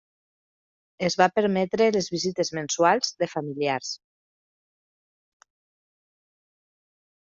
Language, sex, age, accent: Catalan, female, 30-39, valencià